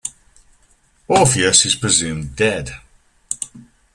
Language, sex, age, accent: English, male, 50-59, England English